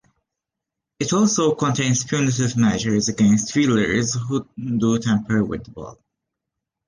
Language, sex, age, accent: English, male, 19-29, United States English